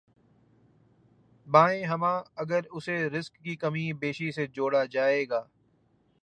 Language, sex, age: Urdu, male, 19-29